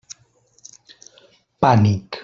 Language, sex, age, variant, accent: Catalan, male, 40-49, Valencià meridional, valencià